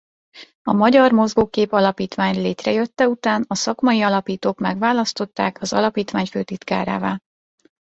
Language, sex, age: Hungarian, female, 19-29